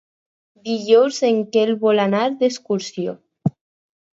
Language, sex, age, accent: Catalan, female, under 19, aprenent (recent, des del castellà)